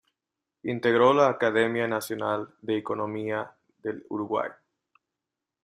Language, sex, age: Spanish, male, 19-29